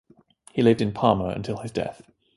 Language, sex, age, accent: English, male, 19-29, England English